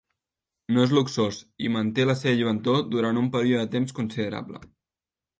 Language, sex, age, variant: Catalan, male, 19-29, Central